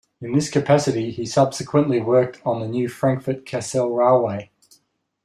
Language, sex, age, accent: English, male, 50-59, Australian English